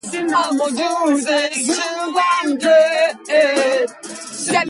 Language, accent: English, Canadian English